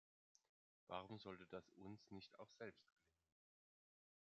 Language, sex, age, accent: German, male, 30-39, Deutschland Deutsch